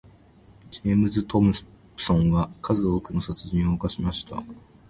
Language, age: Japanese, under 19